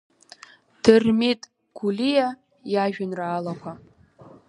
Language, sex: Abkhazian, female